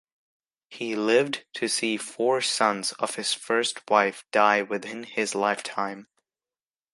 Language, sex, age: English, male, under 19